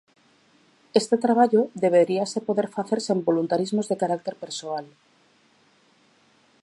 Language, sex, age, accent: Galician, female, 40-49, Atlántico (seseo e gheada)